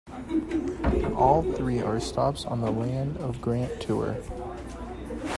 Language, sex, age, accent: English, male, under 19, United States English